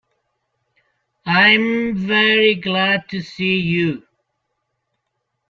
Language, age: English, 40-49